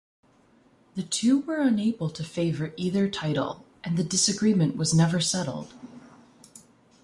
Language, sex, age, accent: English, female, 19-29, Canadian English